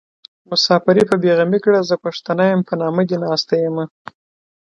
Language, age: Pashto, 19-29